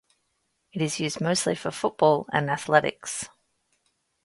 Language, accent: English, Australian English